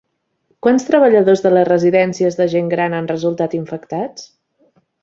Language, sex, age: Catalan, female, 30-39